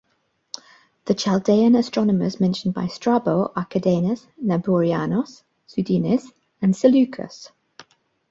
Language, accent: English, England English